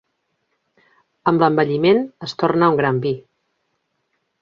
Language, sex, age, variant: Catalan, female, 40-49, Central